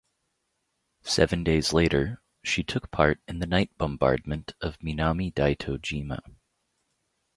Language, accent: English, United States English